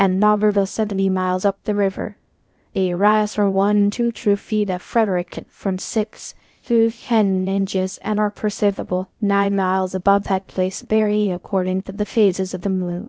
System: TTS, VITS